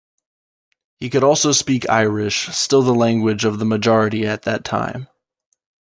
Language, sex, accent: English, male, United States English